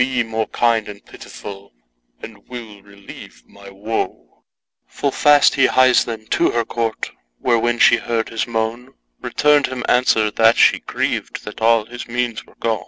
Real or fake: real